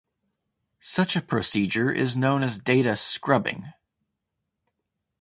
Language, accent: English, United States English